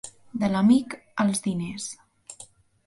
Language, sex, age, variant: Catalan, female, under 19, Central